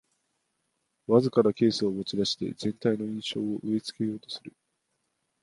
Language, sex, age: Japanese, male, 19-29